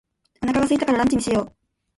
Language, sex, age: Japanese, female, 19-29